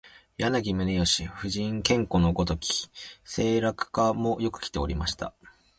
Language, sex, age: Japanese, male, 19-29